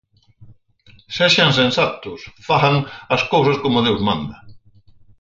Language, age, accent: Galician, 50-59, Atlántico (seseo e gheada)